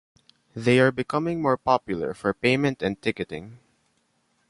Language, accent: English, Filipino